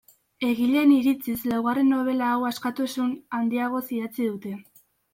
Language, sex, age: Basque, female, under 19